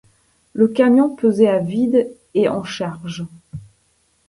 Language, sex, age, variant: French, female, 40-49, Français de métropole